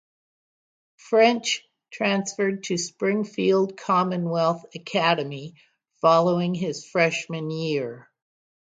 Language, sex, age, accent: English, female, 60-69, United States English